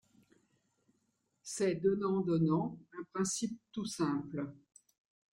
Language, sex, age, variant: French, female, 60-69, Français de métropole